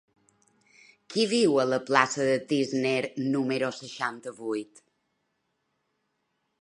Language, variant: Catalan, Balear